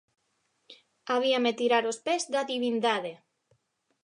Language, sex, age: Galician, female, 30-39